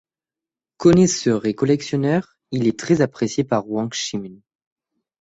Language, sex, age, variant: French, male, under 19, Français de métropole